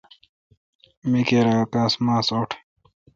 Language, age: Kalkoti, 19-29